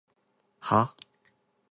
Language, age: Japanese, 19-29